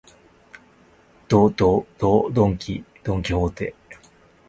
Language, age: Japanese, 30-39